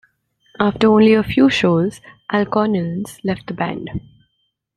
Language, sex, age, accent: English, female, 19-29, India and South Asia (India, Pakistan, Sri Lanka)